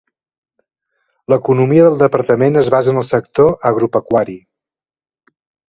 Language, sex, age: Catalan, male, 50-59